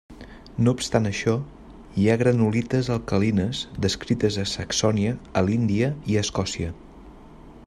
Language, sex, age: Catalan, male, 30-39